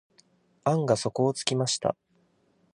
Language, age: Japanese, 19-29